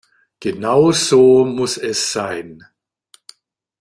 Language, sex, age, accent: German, male, 60-69, Deutschland Deutsch